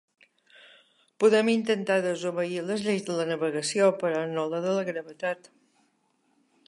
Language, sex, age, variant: Catalan, female, 60-69, Balear